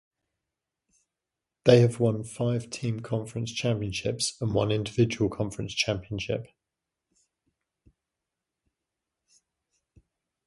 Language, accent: English, England English